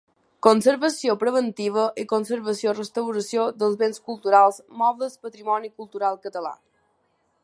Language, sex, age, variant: Catalan, female, under 19, Balear